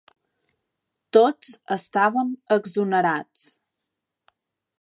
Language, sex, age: Catalan, female, 19-29